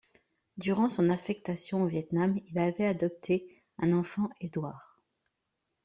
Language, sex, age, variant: French, female, 30-39, Français de métropole